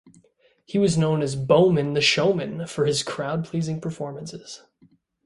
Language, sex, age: English, male, 19-29